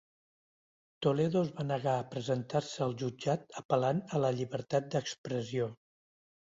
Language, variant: Catalan, Central